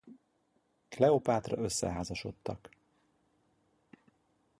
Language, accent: Hungarian, budapesti